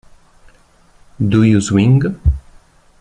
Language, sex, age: Italian, male, 30-39